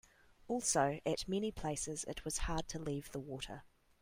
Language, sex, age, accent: English, female, 19-29, New Zealand English